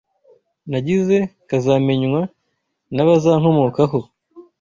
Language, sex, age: Kinyarwanda, male, 19-29